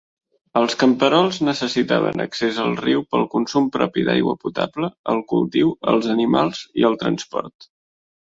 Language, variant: Catalan, Central